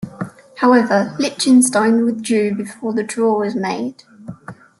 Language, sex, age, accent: English, female, 19-29, England English